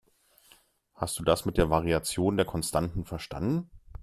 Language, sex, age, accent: German, male, 30-39, Deutschland Deutsch